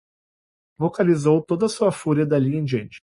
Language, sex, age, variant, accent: Portuguese, male, 19-29, Portuguese (Brasil), Gaucho